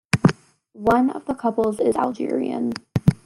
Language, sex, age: English, female, under 19